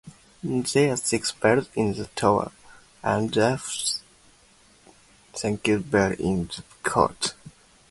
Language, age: English, 19-29